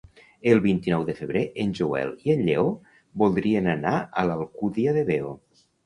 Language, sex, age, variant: Catalan, male, 50-59, Nord-Occidental